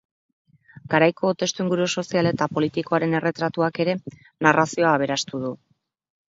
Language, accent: Basque, Mendebalekoa (Araba, Bizkaia, Gipuzkoako mendebaleko herri batzuk)